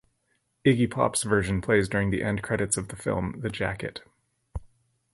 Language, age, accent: English, 30-39, Canadian English